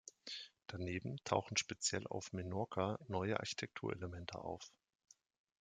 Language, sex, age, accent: German, male, 30-39, Deutschland Deutsch